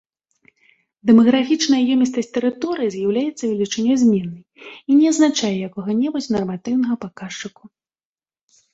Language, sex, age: Belarusian, female, 30-39